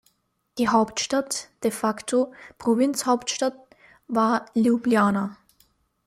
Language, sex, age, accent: German, female, 19-29, Österreichisches Deutsch